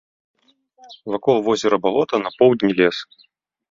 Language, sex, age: Belarusian, male, 19-29